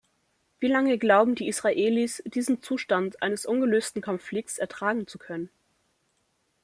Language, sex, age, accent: German, female, under 19, Deutschland Deutsch